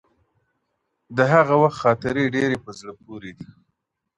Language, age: Pashto, 30-39